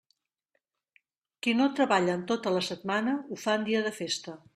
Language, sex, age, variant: Catalan, female, 40-49, Central